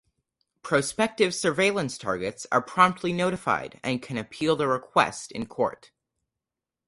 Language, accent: English, United States English